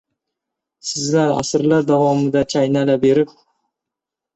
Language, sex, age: Uzbek, male, 19-29